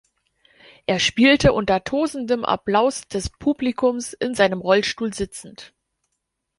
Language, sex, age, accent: German, female, 30-39, Deutschland Deutsch